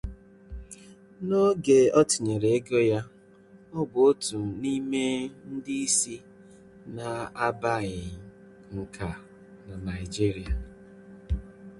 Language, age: Igbo, 30-39